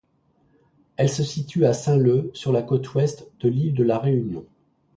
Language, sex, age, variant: French, male, 50-59, Français de métropole